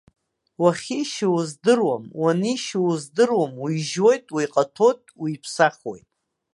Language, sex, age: Abkhazian, female, 60-69